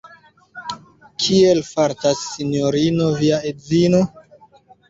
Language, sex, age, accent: Esperanto, female, 19-29, Internacia